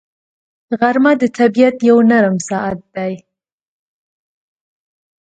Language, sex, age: Pashto, female, 19-29